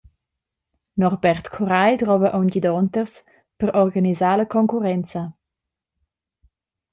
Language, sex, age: Romansh, female, 19-29